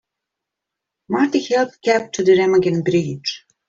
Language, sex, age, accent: English, female, 50-59, Australian English